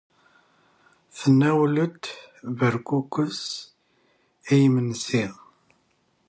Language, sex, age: Kabyle, male, 40-49